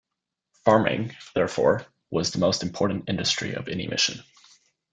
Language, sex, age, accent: English, male, 19-29, United States English